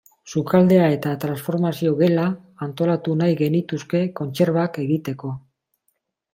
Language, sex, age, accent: Basque, male, 50-59, Mendebalekoa (Araba, Bizkaia, Gipuzkoako mendebaleko herri batzuk)